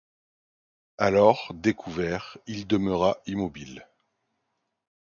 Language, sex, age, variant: French, male, 40-49, Français de métropole